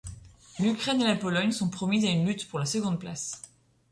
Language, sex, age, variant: French, female, 30-39, Français de métropole